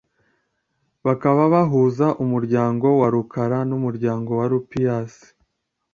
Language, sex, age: Kinyarwanda, male, 19-29